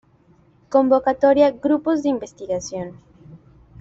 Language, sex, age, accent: Spanish, female, 19-29, México